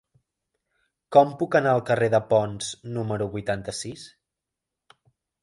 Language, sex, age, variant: Catalan, male, 19-29, Central